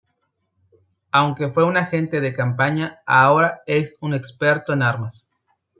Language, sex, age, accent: Spanish, male, 30-39, México